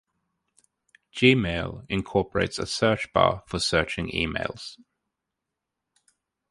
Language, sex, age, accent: English, male, 30-39, England English